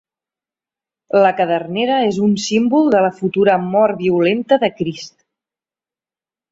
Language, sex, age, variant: Catalan, female, 40-49, Central